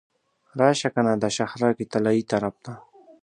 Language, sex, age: Pashto, male, under 19